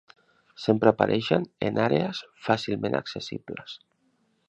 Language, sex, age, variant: Catalan, male, 40-49, Central